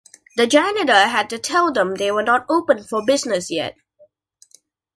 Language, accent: English, Singaporean English